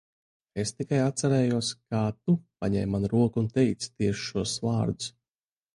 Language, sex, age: Latvian, male, 19-29